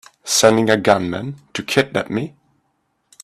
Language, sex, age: English, male, 30-39